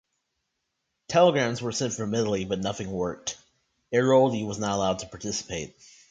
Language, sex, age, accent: English, male, under 19, United States English